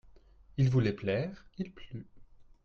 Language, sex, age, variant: French, male, 30-39, Français de métropole